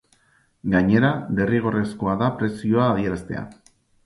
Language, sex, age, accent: Basque, male, 40-49, Erdialdekoa edo Nafarra (Gipuzkoa, Nafarroa)